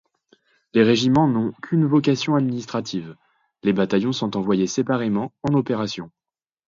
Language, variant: French, Français de métropole